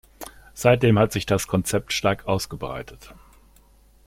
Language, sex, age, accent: German, male, 60-69, Deutschland Deutsch